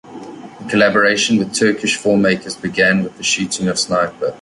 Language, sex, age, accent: English, male, 19-29, Southern African (South Africa, Zimbabwe, Namibia)